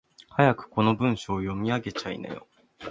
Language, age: Japanese, 19-29